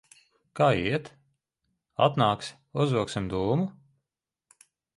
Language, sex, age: Latvian, male, 40-49